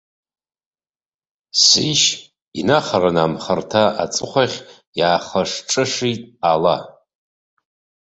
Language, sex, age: Abkhazian, male, 40-49